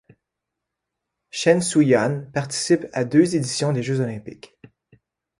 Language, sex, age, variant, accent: French, male, 40-49, Français d'Amérique du Nord, Français du Canada